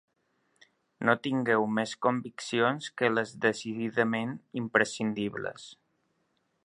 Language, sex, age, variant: Catalan, male, 50-59, Balear